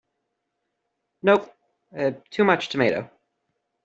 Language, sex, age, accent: English, male, under 19, United States English